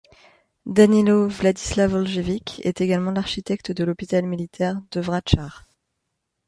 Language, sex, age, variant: French, female, 19-29, Français de métropole